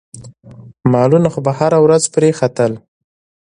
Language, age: Pashto, 19-29